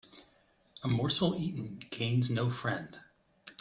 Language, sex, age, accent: English, male, 30-39, United States English